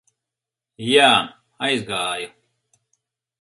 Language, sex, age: Latvian, male, 50-59